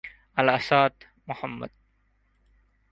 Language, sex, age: Bengali, male, 19-29